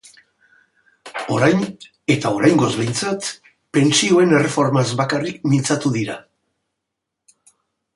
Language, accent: Basque, Mendebalekoa (Araba, Bizkaia, Gipuzkoako mendebaleko herri batzuk)